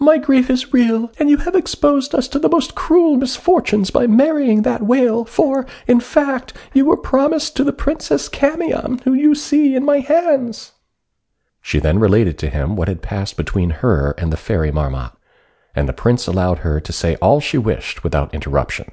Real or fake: real